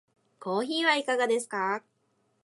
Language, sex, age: Japanese, female, 19-29